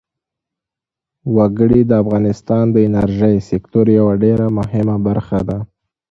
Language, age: Pashto, 19-29